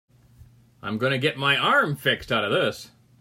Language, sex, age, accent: English, male, 60-69, United States English